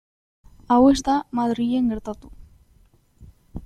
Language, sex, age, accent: Basque, female, under 19, Mendebalekoa (Araba, Bizkaia, Gipuzkoako mendebaleko herri batzuk)